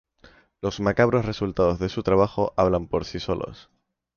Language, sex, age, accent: Spanish, male, 19-29, España: Centro-Sur peninsular (Madrid, Toledo, Castilla-La Mancha); España: Islas Canarias